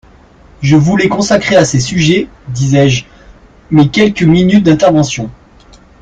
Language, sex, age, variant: French, male, 30-39, Français de métropole